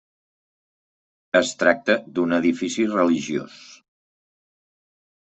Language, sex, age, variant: Catalan, male, 40-49, Central